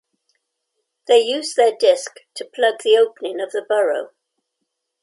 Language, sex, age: English, female, 70-79